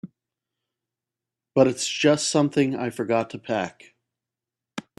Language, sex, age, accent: English, male, 40-49, United States English